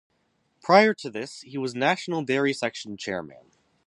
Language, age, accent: English, under 19, United States English